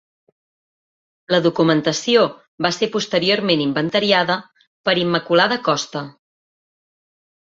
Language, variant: Catalan, Central